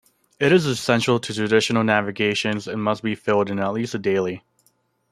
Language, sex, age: English, male, under 19